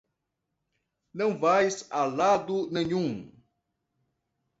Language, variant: Portuguese, Portuguese (Brasil)